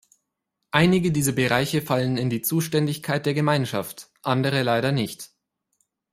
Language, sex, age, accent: German, male, 19-29, Deutschland Deutsch